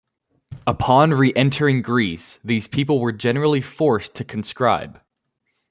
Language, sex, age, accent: English, male, 19-29, United States English